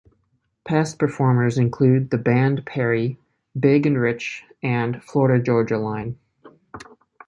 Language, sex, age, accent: English, male, 19-29, United States English